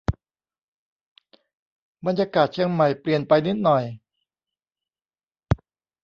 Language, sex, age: Thai, male, 50-59